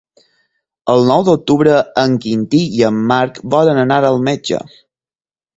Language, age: Catalan, 19-29